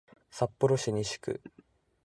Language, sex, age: Japanese, male, 19-29